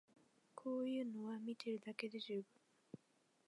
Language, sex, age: Japanese, female, 19-29